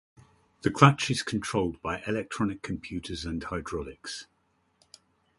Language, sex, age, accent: English, male, 60-69, England English